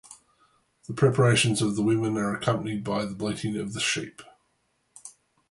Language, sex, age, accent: English, male, 40-49, Australian English